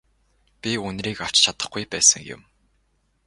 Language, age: Mongolian, 19-29